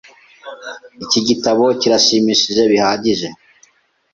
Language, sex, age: Kinyarwanda, male, 19-29